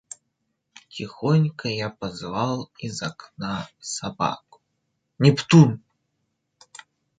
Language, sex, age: Russian, male, 19-29